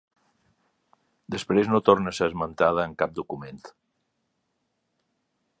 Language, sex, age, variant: Catalan, male, 50-59, Balear